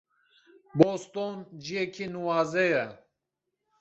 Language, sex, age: Kurdish, male, 30-39